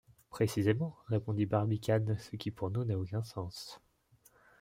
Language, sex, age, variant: French, male, 19-29, Français de métropole